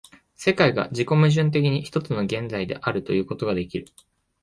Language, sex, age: Japanese, male, 19-29